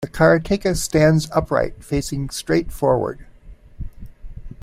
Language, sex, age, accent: English, male, 60-69, United States English